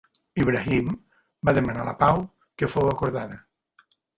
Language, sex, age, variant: Catalan, male, 60-69, Nord-Occidental